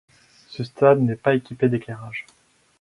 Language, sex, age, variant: French, male, 19-29, Français de métropole